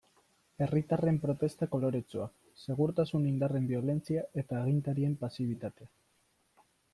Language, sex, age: Basque, male, 19-29